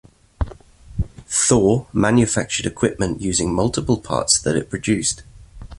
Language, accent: English, England English